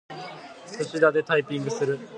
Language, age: Japanese, 19-29